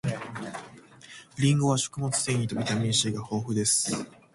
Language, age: Japanese, 19-29